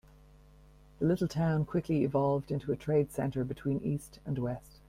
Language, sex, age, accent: English, female, 50-59, Irish English